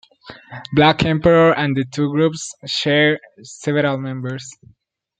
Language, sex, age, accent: English, male, under 19, United States English